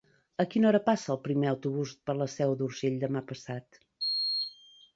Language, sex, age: Catalan, female, 50-59